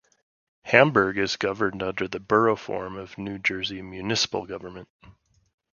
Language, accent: English, United States English